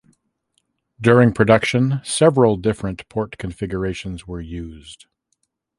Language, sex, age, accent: English, male, 50-59, Canadian English